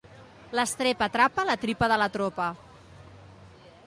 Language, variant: Catalan, Central